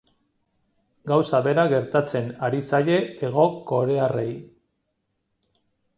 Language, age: Basque, 90+